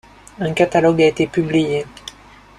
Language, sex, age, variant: French, male, 30-39, Français de métropole